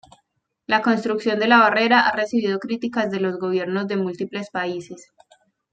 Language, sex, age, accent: Spanish, female, 30-39, Andino-Pacífico: Colombia, Perú, Ecuador, oeste de Bolivia y Venezuela andina